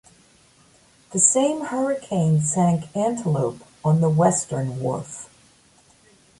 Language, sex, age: English, female, 60-69